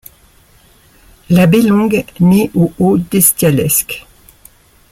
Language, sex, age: French, male, 60-69